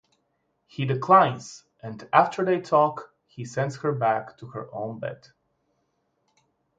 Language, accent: English, Eastern European